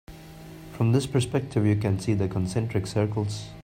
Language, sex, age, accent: English, male, 19-29, India and South Asia (India, Pakistan, Sri Lanka)